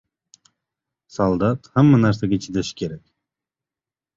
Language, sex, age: Uzbek, male, 30-39